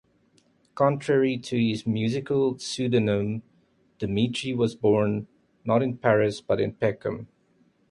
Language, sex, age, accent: English, male, 30-39, Southern African (South Africa, Zimbabwe, Namibia)